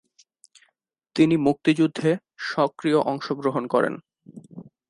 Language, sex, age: Bengali, male, 19-29